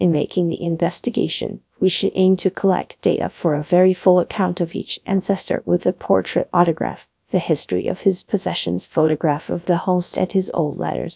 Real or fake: fake